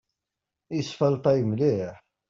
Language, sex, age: Kabyle, male, 30-39